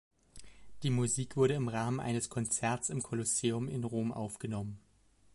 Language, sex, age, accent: German, male, 19-29, Deutschland Deutsch